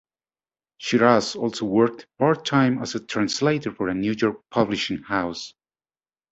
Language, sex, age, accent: English, male, 40-49, United States English